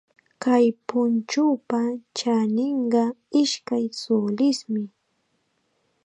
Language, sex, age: Chiquián Ancash Quechua, female, 19-29